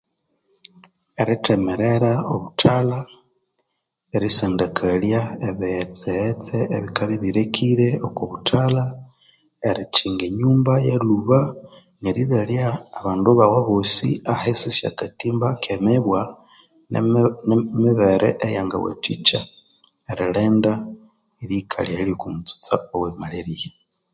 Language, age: Konzo, 19-29